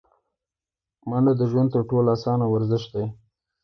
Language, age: Pashto, 19-29